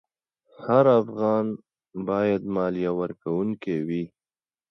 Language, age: Pashto, 30-39